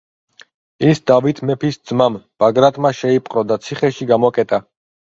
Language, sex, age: Georgian, male, 30-39